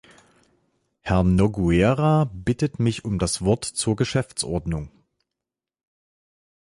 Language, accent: German, Deutschland Deutsch